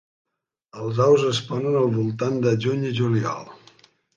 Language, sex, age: Catalan, male, 70-79